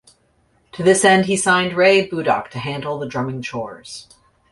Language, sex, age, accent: English, female, 40-49, Canadian English